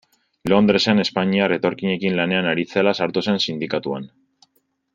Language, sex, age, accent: Basque, male, 19-29, Mendebalekoa (Araba, Bizkaia, Gipuzkoako mendebaleko herri batzuk)